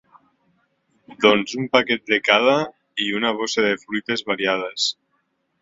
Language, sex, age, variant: Catalan, male, 19-29, Nord-Occidental